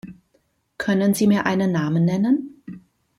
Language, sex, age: German, female, 40-49